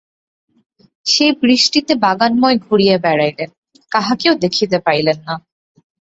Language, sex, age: Bengali, female, 19-29